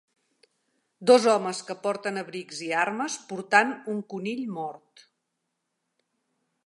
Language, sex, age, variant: Catalan, female, 50-59, Central